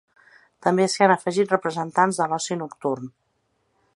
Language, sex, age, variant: Catalan, female, 40-49, Central